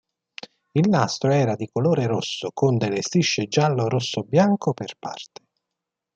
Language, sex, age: Italian, male, 40-49